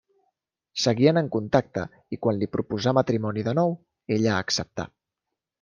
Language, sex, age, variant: Catalan, male, 30-39, Central